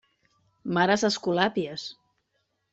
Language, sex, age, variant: Catalan, female, 40-49, Central